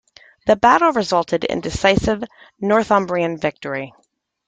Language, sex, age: English, female, 40-49